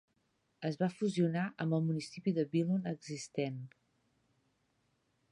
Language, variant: Catalan, Central